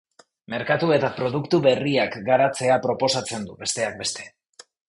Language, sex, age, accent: Basque, male, 19-29, Erdialdekoa edo Nafarra (Gipuzkoa, Nafarroa)